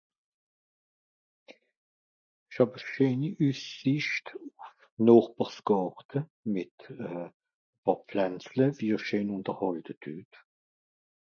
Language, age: Swiss German, 60-69